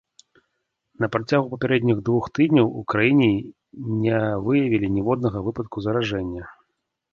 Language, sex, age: Belarusian, male, 30-39